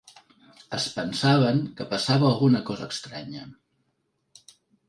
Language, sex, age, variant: Catalan, male, 40-49, Central